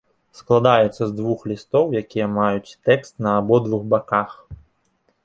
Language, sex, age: Belarusian, male, 19-29